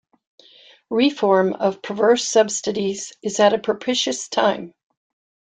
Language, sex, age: English, female, 60-69